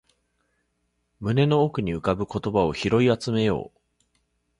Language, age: Japanese, 40-49